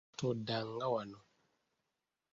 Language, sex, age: Ganda, male, 30-39